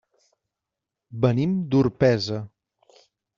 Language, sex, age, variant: Catalan, male, 30-39, Central